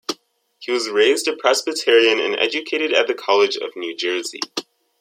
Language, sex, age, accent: English, male, under 19, United States English